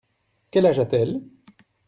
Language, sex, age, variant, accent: French, male, 30-39, Français d'Europe, Français de Belgique